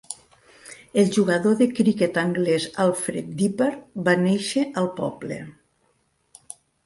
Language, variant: Catalan, Central